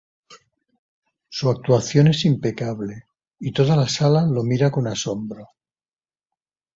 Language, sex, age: Spanish, male, 60-69